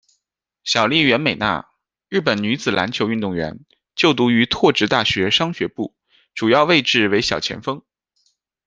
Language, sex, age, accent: Chinese, male, 30-39, 出生地：浙江省